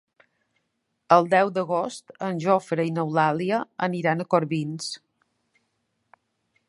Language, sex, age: Catalan, female, 40-49